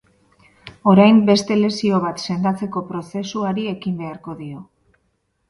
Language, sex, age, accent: Basque, female, 40-49, Erdialdekoa edo Nafarra (Gipuzkoa, Nafarroa)